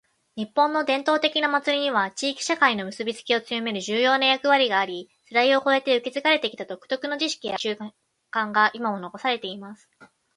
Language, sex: Japanese, female